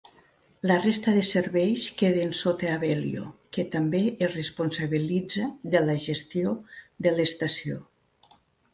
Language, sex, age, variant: Catalan, female, 60-69, Central